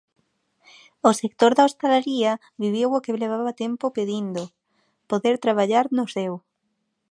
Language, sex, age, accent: Galician, female, 19-29, Oriental (común en zona oriental)